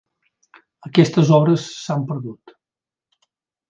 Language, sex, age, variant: Catalan, male, 60-69, Central